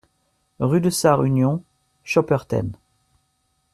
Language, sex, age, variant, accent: French, male, 40-49, Français d'Amérique du Nord, Français du Canada